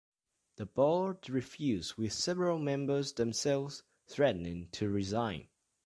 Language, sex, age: English, male, under 19